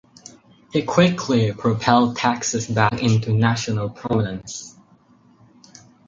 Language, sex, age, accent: English, male, under 19, United States English